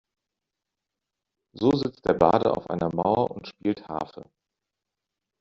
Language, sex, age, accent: German, male, 40-49, Deutschland Deutsch